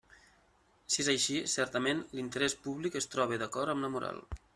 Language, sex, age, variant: Catalan, male, 30-39, Nord-Occidental